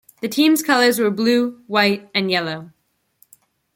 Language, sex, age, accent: English, female, under 19, United States English